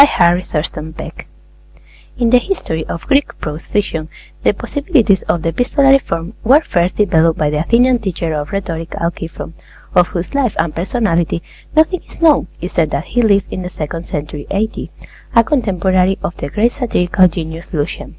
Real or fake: real